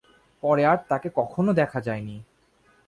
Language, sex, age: Bengali, male, 19-29